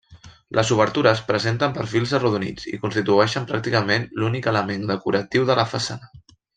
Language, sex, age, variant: Catalan, male, 30-39, Central